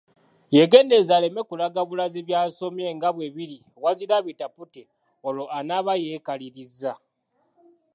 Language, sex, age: Ganda, male, 19-29